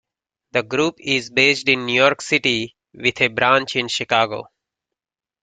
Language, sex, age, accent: English, male, 40-49, United States English